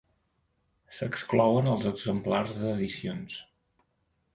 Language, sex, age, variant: Catalan, male, 50-59, Central